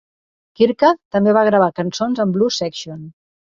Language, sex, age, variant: Catalan, female, 60-69, Central